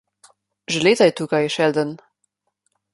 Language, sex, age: Slovenian, female, under 19